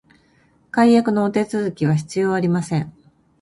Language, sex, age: Japanese, female, 50-59